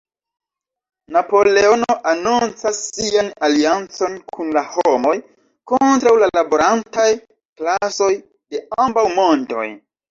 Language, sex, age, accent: Esperanto, male, 19-29, Internacia